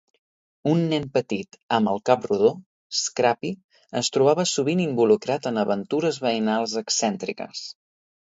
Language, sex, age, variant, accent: Catalan, male, 19-29, Central, central